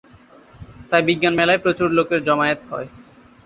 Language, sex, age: Bengali, male, 19-29